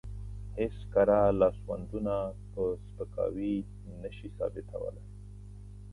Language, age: Pashto, 40-49